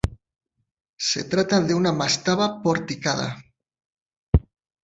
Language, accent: Spanish, España: Centro-Sur peninsular (Madrid, Toledo, Castilla-La Mancha)